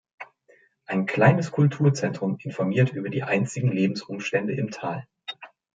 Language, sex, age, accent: German, male, 40-49, Deutschland Deutsch